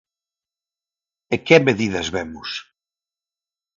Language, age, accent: Galician, 30-39, Normativo (estándar); Neofalante